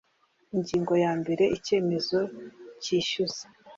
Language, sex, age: Kinyarwanda, female, 30-39